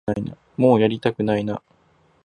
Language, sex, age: Japanese, male, 19-29